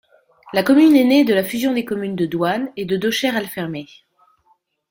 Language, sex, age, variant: French, female, 50-59, Français de métropole